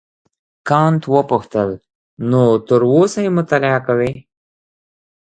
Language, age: Pashto, 30-39